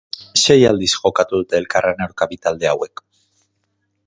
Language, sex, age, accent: Basque, male, 30-39, Mendebalekoa (Araba, Bizkaia, Gipuzkoako mendebaleko herri batzuk)